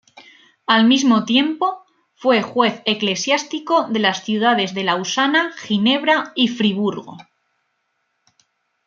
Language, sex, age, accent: Spanish, female, 19-29, España: Norte peninsular (Asturias, Castilla y León, Cantabria, País Vasco, Navarra, Aragón, La Rioja, Guadalajara, Cuenca)